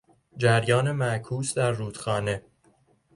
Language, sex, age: Persian, male, 19-29